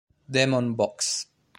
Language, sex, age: Italian, male, 30-39